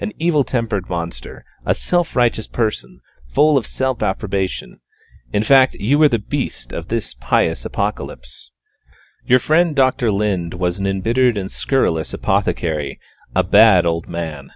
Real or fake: real